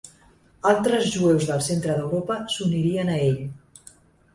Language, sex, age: Catalan, female, 40-49